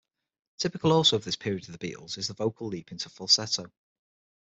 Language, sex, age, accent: English, male, 40-49, England English